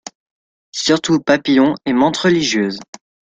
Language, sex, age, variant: French, male, under 19, Français de métropole